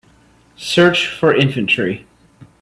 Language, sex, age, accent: English, male, 19-29, United States English